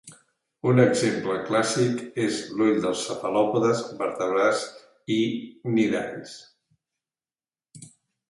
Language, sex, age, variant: Catalan, male, 60-69, Central